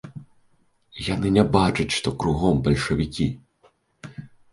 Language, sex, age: Belarusian, male, 19-29